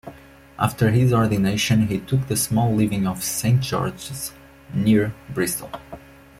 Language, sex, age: English, male, 19-29